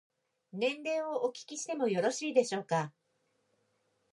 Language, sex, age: Japanese, female, 50-59